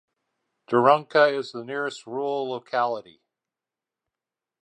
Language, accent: English, United States English